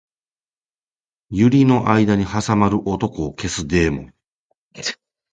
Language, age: Japanese, 40-49